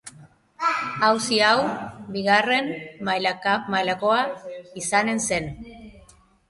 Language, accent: Basque, Mendebalekoa (Araba, Bizkaia, Gipuzkoako mendebaleko herri batzuk)